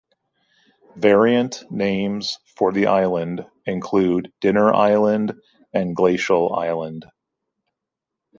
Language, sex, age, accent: English, male, 40-49, United States English